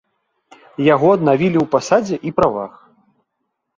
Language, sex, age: Belarusian, male, 40-49